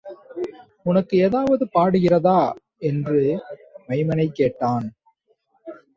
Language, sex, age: Tamil, male, 19-29